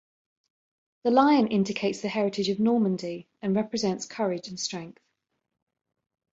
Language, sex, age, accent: English, female, 50-59, England English